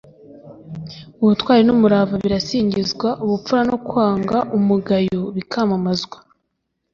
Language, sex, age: Kinyarwanda, female, under 19